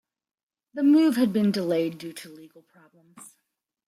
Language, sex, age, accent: English, female, 50-59, United States English